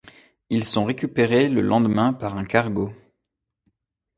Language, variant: French, Français de métropole